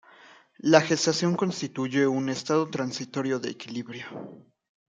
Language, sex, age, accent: Spanish, male, 19-29, México